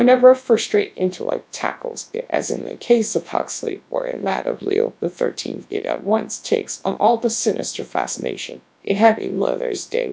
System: TTS, GradTTS